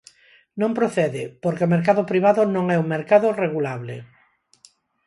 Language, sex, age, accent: Galician, female, 50-59, Neofalante